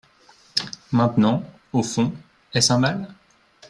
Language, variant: French, Français de métropole